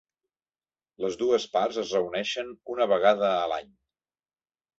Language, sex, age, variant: Catalan, male, 40-49, Central